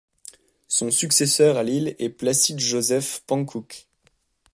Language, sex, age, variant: French, male, 19-29, Français de métropole